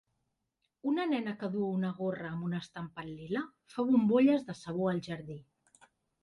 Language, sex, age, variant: Catalan, female, 40-49, Central